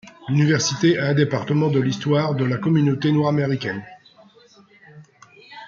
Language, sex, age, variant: French, male, 60-69, Français de métropole